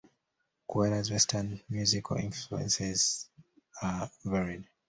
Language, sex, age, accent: English, male, 19-29, United States English